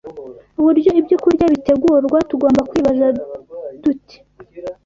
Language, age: Kinyarwanda, 19-29